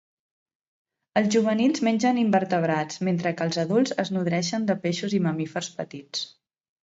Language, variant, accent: Catalan, Central, central